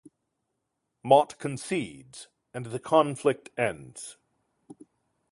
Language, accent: English, United States English